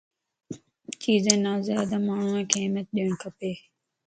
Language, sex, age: Lasi, female, 19-29